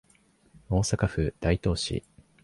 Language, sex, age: Japanese, male, 19-29